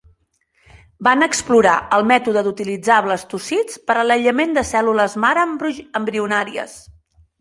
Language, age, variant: Catalan, under 19, Central